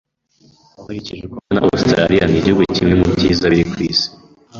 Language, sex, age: Kinyarwanda, male, 19-29